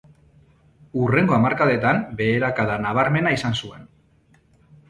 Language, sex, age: Basque, male, 40-49